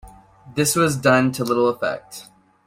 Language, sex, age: English, male, 19-29